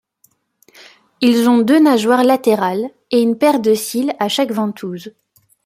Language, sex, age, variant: French, female, 19-29, Français de métropole